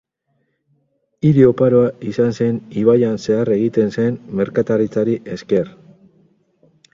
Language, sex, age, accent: Basque, male, 50-59, Mendebalekoa (Araba, Bizkaia, Gipuzkoako mendebaleko herri batzuk)